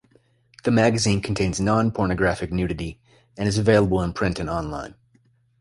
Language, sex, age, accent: English, male, 30-39, United States English